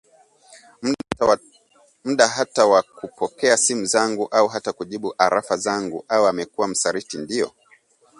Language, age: Swahili, 30-39